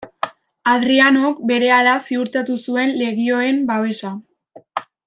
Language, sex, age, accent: Basque, female, under 19, Mendebalekoa (Araba, Bizkaia, Gipuzkoako mendebaleko herri batzuk)